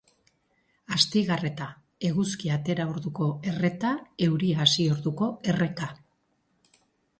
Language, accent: Basque, Erdialdekoa edo Nafarra (Gipuzkoa, Nafarroa)